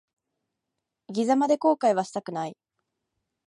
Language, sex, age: Japanese, female, 19-29